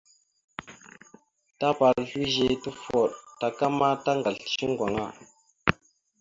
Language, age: Mada (Cameroon), 19-29